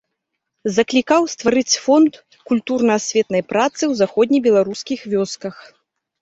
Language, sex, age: Belarusian, female, 30-39